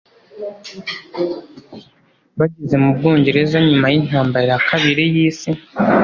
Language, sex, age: Kinyarwanda, male, under 19